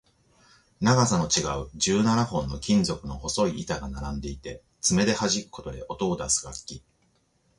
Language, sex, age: Japanese, male, 40-49